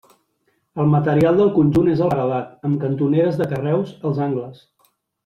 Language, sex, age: Catalan, male, 30-39